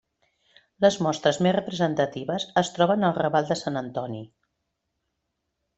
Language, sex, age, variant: Catalan, female, 40-49, Central